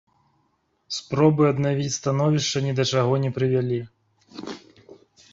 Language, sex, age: Belarusian, male, 30-39